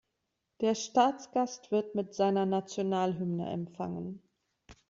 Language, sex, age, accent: German, female, 30-39, Deutschland Deutsch